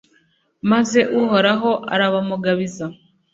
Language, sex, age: Kinyarwanda, female, 19-29